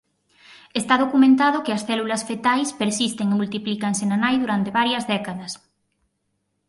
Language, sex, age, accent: Galician, female, 19-29, Central (sen gheada)